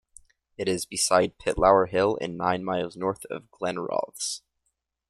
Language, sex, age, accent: English, male, under 19, United States English